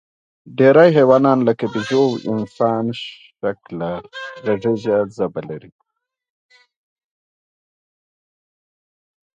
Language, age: Pashto, 30-39